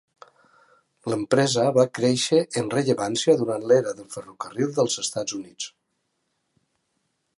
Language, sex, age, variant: Catalan, male, 50-59, Nord-Occidental